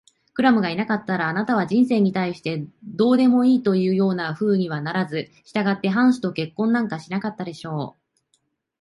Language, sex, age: Japanese, female, 30-39